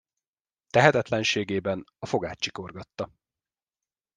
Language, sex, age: Hungarian, male, 30-39